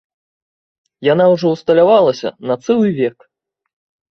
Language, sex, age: Belarusian, male, 30-39